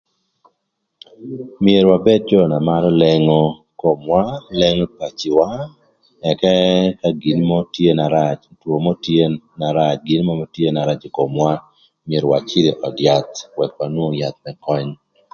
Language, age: Thur, 40-49